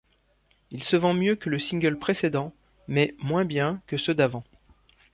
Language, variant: French, Français de métropole